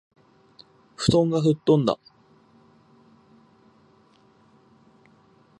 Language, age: Japanese, 19-29